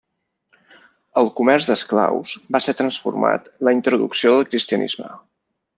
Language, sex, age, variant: Catalan, male, 30-39, Balear